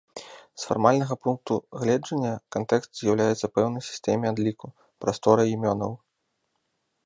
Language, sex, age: Belarusian, male, 30-39